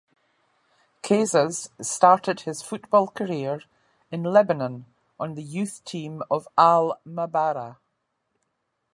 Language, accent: English, Scottish English